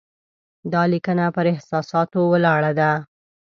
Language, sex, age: Pashto, female, 19-29